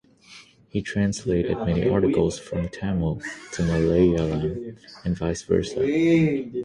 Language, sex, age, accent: English, male, 19-29, United States English; Australian English